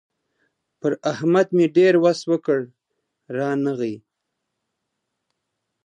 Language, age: Pashto, 40-49